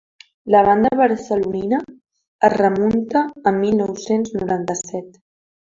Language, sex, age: Catalan, female, under 19